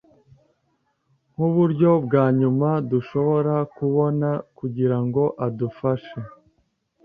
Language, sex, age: Kinyarwanda, male, 30-39